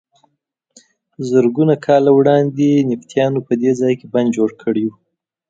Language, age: Pashto, 19-29